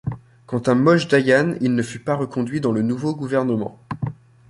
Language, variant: French, Français de métropole